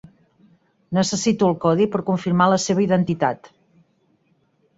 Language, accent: Catalan, Garrotxi